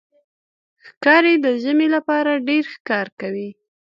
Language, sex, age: Pashto, female, 30-39